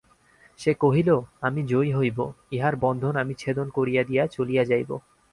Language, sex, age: Bengali, male, 19-29